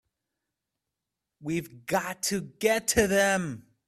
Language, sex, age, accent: English, male, 30-39, United States English